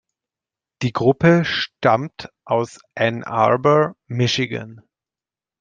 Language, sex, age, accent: German, male, 30-39, Deutschland Deutsch